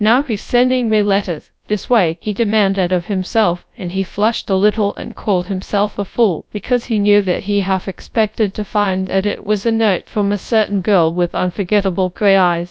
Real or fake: fake